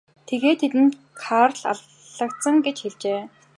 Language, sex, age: Mongolian, female, 19-29